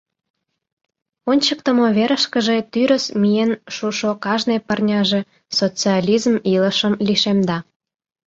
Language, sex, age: Mari, female, 19-29